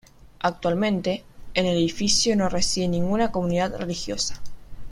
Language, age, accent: Spanish, under 19, Rioplatense: Argentina, Uruguay, este de Bolivia, Paraguay